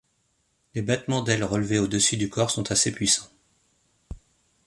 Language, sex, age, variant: French, male, 40-49, Français de métropole